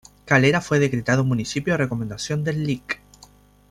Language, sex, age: Spanish, male, 19-29